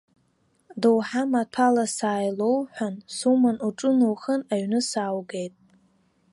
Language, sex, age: Abkhazian, female, 19-29